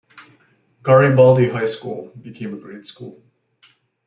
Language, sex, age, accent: English, male, 19-29, United States English